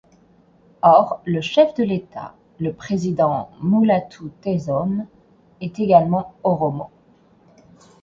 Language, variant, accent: French, Français de métropole, Parisien